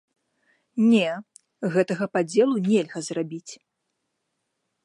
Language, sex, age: Belarusian, female, 19-29